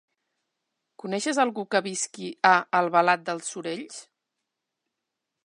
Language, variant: Catalan, Central